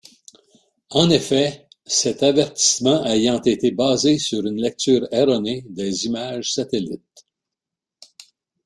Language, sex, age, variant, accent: French, male, 70-79, Français d'Amérique du Nord, Français du Canada